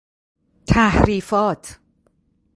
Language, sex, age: Persian, female, 40-49